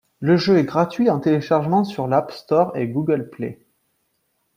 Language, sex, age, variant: French, male, 30-39, Français de métropole